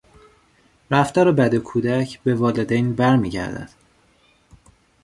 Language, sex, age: Persian, male, 19-29